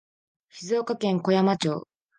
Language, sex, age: Japanese, female, under 19